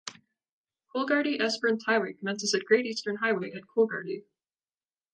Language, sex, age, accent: English, female, under 19, United States English